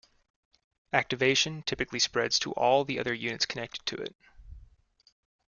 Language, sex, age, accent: English, male, 19-29, United States English